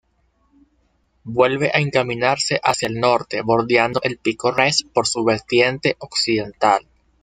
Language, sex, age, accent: Spanish, male, 19-29, Caribe: Cuba, Venezuela, Puerto Rico, República Dominicana, Panamá, Colombia caribeña, México caribeño, Costa del golfo de México